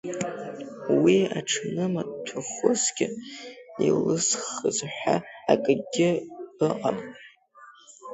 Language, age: Abkhazian, under 19